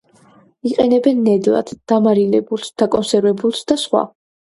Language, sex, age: Georgian, female, under 19